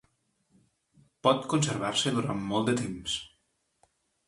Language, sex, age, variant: Catalan, male, 40-49, Nord-Occidental